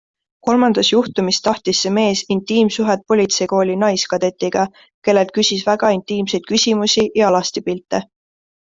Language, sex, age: Estonian, female, 19-29